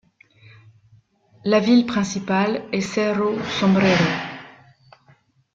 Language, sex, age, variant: French, female, 50-59, Français de métropole